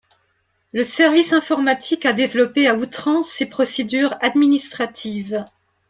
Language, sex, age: French, female, 50-59